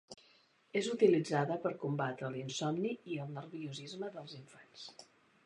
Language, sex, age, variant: Catalan, female, 50-59, Central